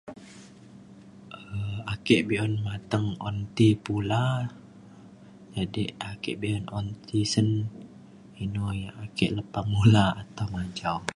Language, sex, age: Mainstream Kenyah, male, 19-29